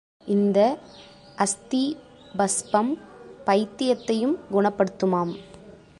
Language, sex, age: Tamil, female, 19-29